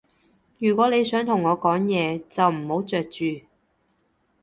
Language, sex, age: Cantonese, female, 30-39